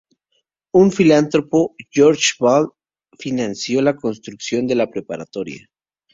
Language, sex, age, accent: Spanish, male, 19-29, México